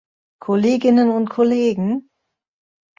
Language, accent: German, Deutschland Deutsch